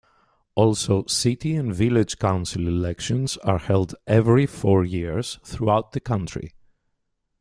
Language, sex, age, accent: English, male, 40-49, Canadian English